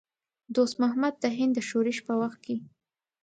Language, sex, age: Pashto, female, 19-29